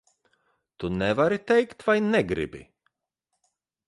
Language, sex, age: Latvian, male, 30-39